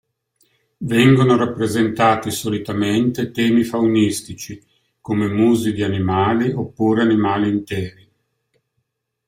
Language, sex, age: Italian, male, 60-69